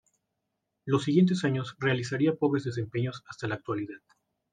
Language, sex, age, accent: Spanish, male, 19-29, México